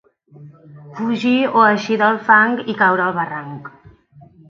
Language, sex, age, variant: Catalan, female, 19-29, Central